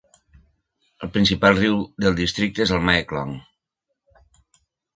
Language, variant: Catalan, Nord-Occidental